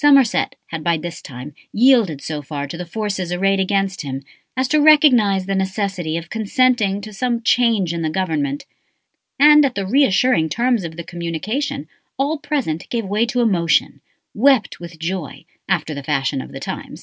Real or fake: real